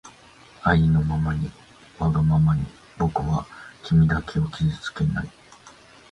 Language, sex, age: Japanese, male, 50-59